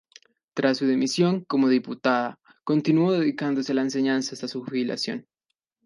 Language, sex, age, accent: Spanish, male, 19-29, Andino-Pacífico: Colombia, Perú, Ecuador, oeste de Bolivia y Venezuela andina